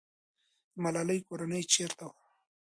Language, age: Pashto, 30-39